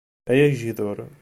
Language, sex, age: Kabyle, male, 30-39